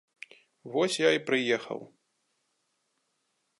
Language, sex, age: Belarusian, male, 19-29